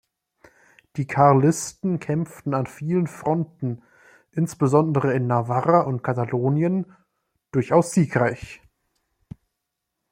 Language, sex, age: German, male, 19-29